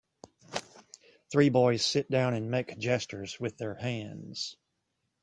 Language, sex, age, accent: English, male, 40-49, United States English